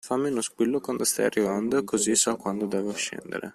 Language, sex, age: Italian, male, 19-29